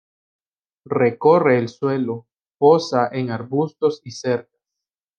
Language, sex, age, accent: Spanish, male, 19-29, América central